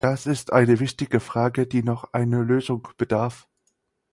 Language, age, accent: German, 19-29, Deutschland Deutsch